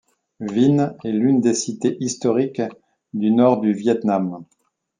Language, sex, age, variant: French, male, 50-59, Français de métropole